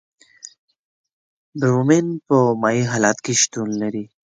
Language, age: Pashto, 19-29